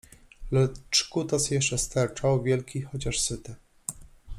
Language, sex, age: Polish, male, 40-49